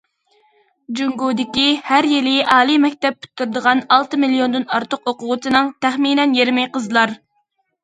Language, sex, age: Uyghur, female, under 19